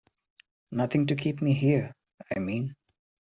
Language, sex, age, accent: English, male, 19-29, India and South Asia (India, Pakistan, Sri Lanka)